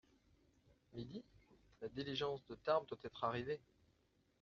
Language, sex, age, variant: French, male, 30-39, Français de métropole